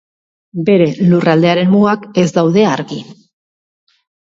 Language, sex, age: Basque, female, 40-49